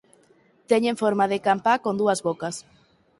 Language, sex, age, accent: Galician, female, 19-29, Central (sen gheada)